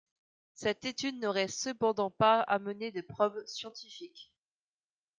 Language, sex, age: French, female, under 19